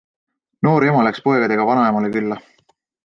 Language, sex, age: Estonian, male, 19-29